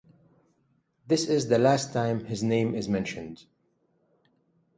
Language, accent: English, United States English